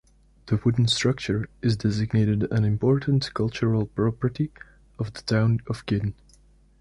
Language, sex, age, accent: English, male, 19-29, England English